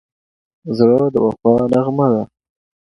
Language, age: Pashto, 19-29